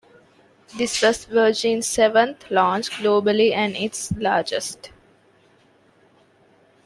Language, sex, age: English, female, 19-29